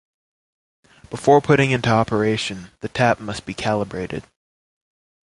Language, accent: English, United States English